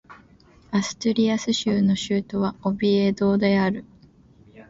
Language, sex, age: Japanese, female, 19-29